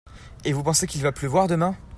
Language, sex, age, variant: French, male, under 19, Français de métropole